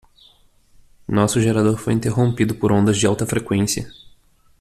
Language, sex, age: Portuguese, male, 19-29